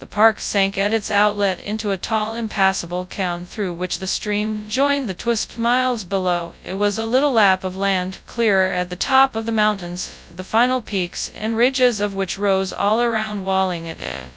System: TTS, FastPitch